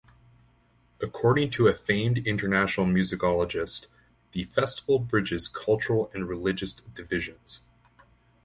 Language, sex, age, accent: English, male, 19-29, Canadian English